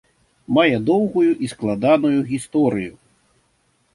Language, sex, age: Belarusian, male, 50-59